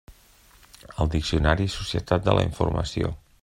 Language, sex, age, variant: Catalan, male, 40-49, Central